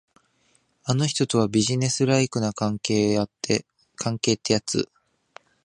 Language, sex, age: Japanese, male, 19-29